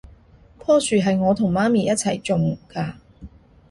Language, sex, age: Cantonese, female, 30-39